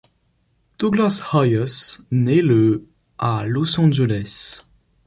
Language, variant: French, Français de métropole